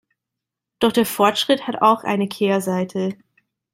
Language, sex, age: German, female, 30-39